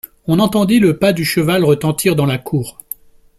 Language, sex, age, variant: French, male, 40-49, Français de métropole